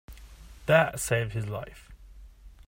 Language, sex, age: English, male, 30-39